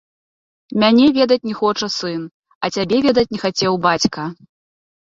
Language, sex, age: Belarusian, female, 30-39